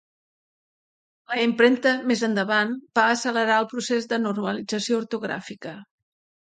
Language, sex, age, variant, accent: Catalan, female, 60-69, Central, central